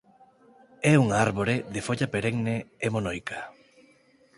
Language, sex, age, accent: Galician, male, 19-29, Normativo (estándar)